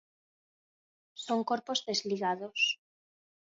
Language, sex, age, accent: Galician, female, 19-29, Normativo (estándar)